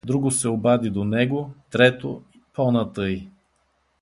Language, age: Bulgarian, 60-69